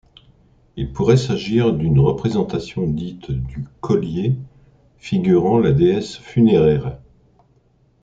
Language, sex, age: French, male, 60-69